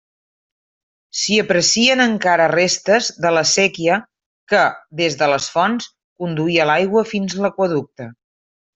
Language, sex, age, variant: Catalan, female, 50-59, Central